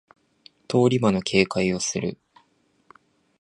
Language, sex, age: Japanese, male, 19-29